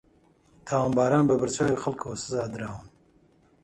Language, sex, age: Central Kurdish, male, 30-39